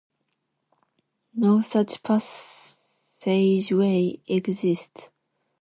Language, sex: English, female